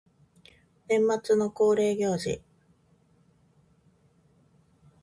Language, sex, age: Japanese, female, 40-49